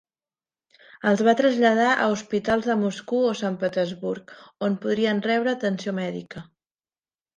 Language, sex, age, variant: Catalan, female, 30-39, Central